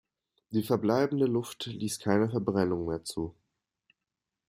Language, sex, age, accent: German, male, under 19, Deutschland Deutsch